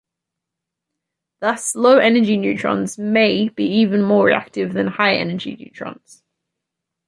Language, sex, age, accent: English, female, 19-29, Australian English